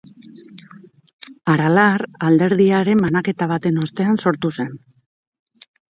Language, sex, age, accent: Basque, female, 40-49, Mendebalekoa (Araba, Bizkaia, Gipuzkoako mendebaleko herri batzuk)